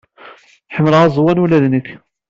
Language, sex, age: Kabyle, male, 19-29